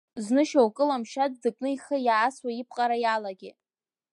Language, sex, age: Abkhazian, female, under 19